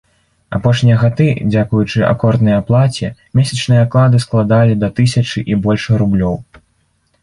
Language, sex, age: Belarusian, male, under 19